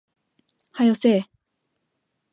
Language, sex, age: Japanese, female, 19-29